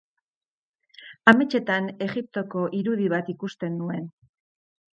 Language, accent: Basque, Erdialdekoa edo Nafarra (Gipuzkoa, Nafarroa)